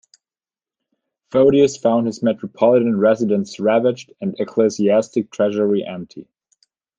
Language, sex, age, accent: English, male, 19-29, United States English